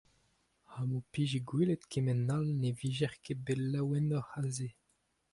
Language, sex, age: Breton, male, 19-29